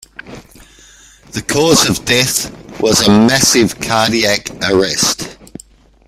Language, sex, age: English, male, 60-69